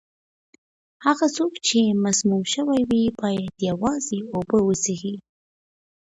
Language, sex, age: Pashto, female, 19-29